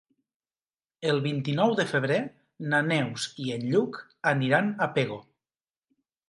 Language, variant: Catalan, Nord-Occidental